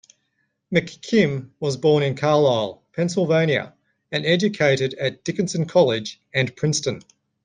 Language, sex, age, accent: English, male, 40-49, Australian English